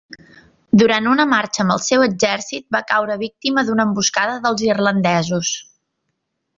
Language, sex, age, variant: Catalan, female, 40-49, Nord-Occidental